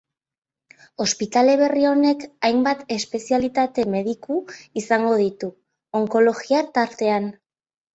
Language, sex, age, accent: Basque, female, 19-29, Nafar-lapurtarra edo Zuberotarra (Lapurdi, Nafarroa Beherea, Zuberoa)